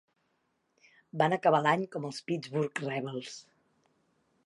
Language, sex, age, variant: Catalan, female, 40-49, Central